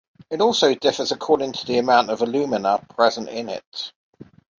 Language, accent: English, England English